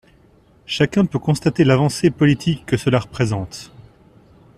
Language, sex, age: French, male, 30-39